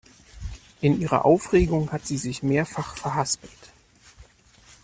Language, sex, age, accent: German, male, 30-39, Deutschland Deutsch